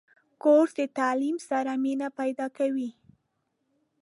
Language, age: Pashto, 19-29